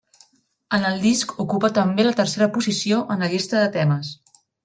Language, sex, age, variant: Catalan, female, 19-29, Nord-Occidental